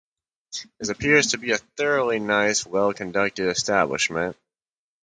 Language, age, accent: English, 19-29, United States English